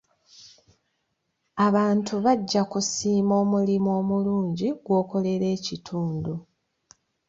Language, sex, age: Ganda, female, 30-39